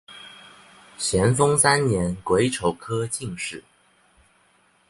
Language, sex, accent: Chinese, male, 出生地：上海市